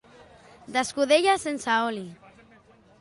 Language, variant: Catalan, Central